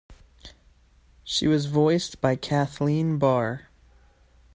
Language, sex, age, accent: English, male, 19-29, United States English